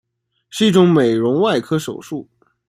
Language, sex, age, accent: Chinese, male, 19-29, 出生地：江苏省